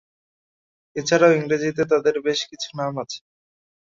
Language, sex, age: Bengali, male, 19-29